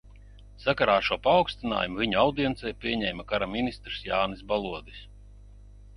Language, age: Latvian, 60-69